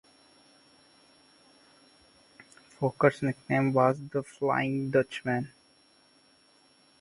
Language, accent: English, India and South Asia (India, Pakistan, Sri Lanka)